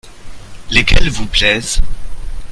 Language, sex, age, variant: French, male, 30-39, Français de métropole